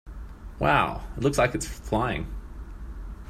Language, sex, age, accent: English, male, 30-39, Australian English